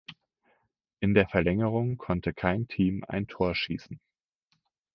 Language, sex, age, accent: German, male, 19-29, Deutschland Deutsch